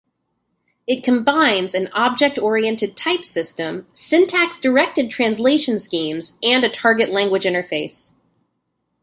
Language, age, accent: English, 19-29, United States English